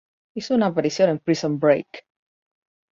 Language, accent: Spanish, Chileno: Chile, Cuyo